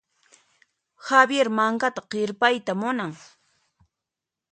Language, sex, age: Puno Quechua, female, 30-39